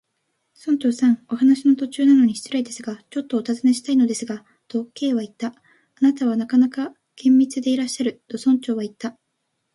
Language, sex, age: Japanese, female, under 19